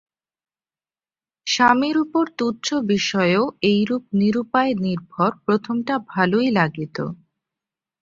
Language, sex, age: Bengali, female, 19-29